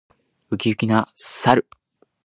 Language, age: Japanese, 19-29